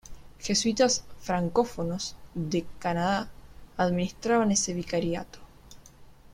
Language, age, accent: Spanish, under 19, Rioplatense: Argentina, Uruguay, este de Bolivia, Paraguay